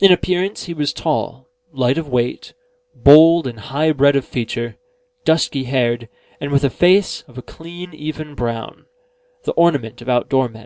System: none